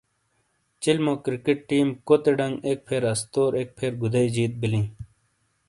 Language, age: Shina, 30-39